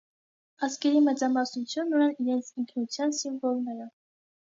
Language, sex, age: Armenian, female, 19-29